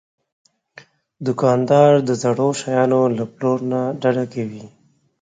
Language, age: Pashto, 30-39